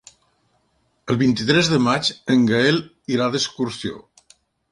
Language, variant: Catalan, Central